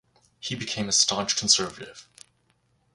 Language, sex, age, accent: English, male, 19-29, Canadian English